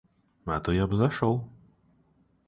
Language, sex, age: Russian, male, 30-39